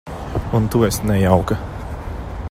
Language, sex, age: Latvian, male, 30-39